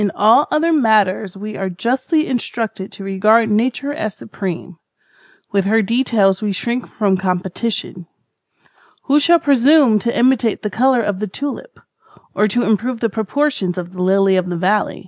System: none